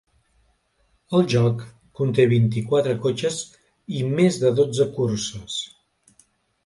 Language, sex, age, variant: Catalan, male, 60-69, Central